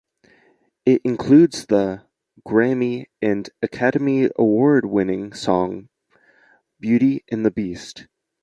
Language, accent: English, United States English